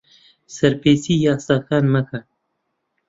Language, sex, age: Central Kurdish, male, 19-29